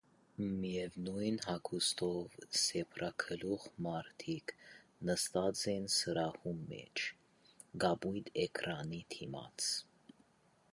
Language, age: Armenian, 30-39